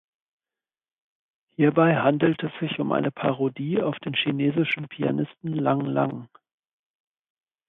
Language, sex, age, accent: German, male, 40-49, Deutschland Deutsch